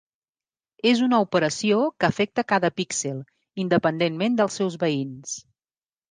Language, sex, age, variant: Catalan, female, 40-49, Central